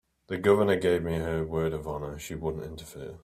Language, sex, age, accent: English, male, 19-29, England English